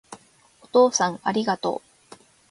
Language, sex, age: Japanese, female, 19-29